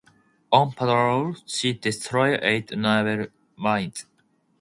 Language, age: English, 19-29